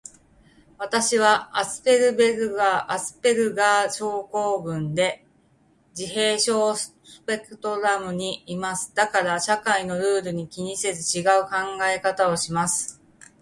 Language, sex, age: Japanese, female, 40-49